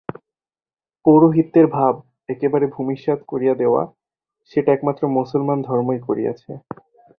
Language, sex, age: Bengali, male, 19-29